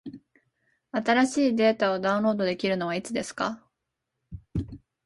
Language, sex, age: Japanese, female, 19-29